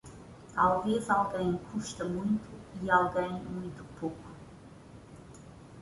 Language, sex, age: Portuguese, female, 30-39